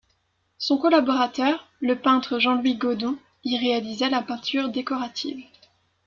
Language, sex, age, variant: French, female, 19-29, Français de métropole